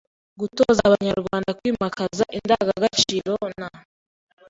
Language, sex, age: Kinyarwanda, female, 19-29